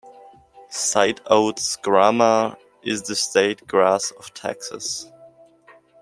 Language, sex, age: English, male, 19-29